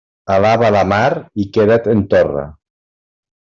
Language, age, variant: Catalan, 50-59, Central